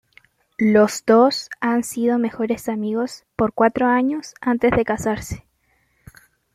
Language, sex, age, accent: Spanish, female, under 19, Chileno: Chile, Cuyo